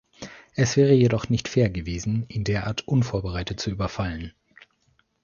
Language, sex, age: German, male, 19-29